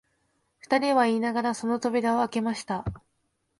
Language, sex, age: Japanese, female, 19-29